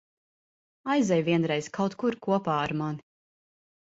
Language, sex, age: Latvian, female, 30-39